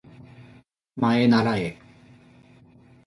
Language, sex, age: Japanese, male, 50-59